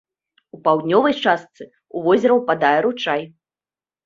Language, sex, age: Belarusian, female, 30-39